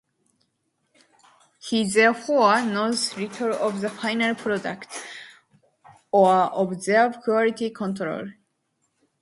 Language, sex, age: English, female, under 19